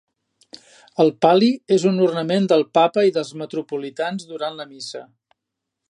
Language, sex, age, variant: Catalan, male, 60-69, Central